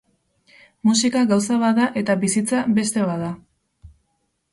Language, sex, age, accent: Basque, female, 19-29, Erdialdekoa edo Nafarra (Gipuzkoa, Nafarroa)